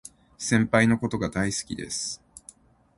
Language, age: Japanese, 19-29